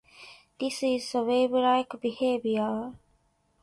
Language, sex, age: English, female, 19-29